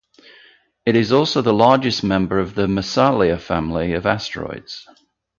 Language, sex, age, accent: English, male, 50-59, England English